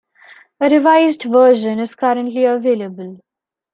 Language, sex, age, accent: English, female, 19-29, India and South Asia (India, Pakistan, Sri Lanka)